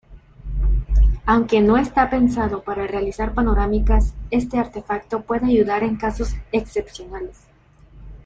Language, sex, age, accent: Spanish, female, 19-29, América central